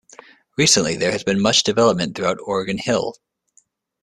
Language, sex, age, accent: English, male, 30-39, United States English